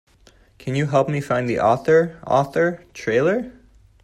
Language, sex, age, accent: English, male, 30-39, United States English